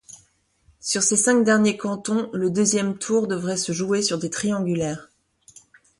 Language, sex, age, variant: French, female, 40-49, Français de métropole